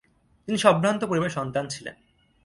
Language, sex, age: Bengali, male, 19-29